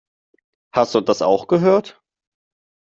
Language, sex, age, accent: German, male, 19-29, Deutschland Deutsch